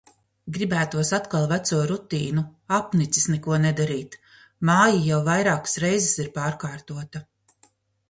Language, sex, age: Latvian, female, 40-49